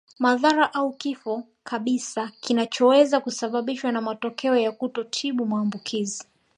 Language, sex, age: Swahili, male, 19-29